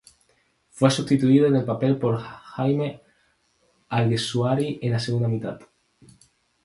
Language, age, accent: Spanish, 19-29, España: Islas Canarias